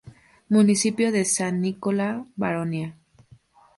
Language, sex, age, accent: Spanish, female, 19-29, México